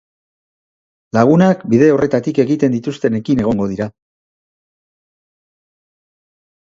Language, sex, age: Basque, male, 50-59